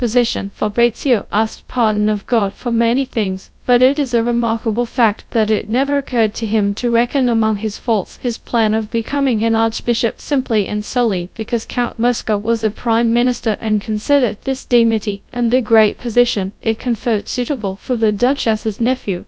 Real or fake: fake